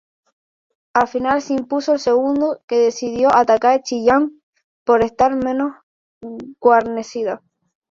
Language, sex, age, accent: Spanish, male, 19-29, España: Islas Canarias